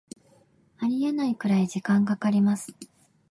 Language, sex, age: Japanese, female, 19-29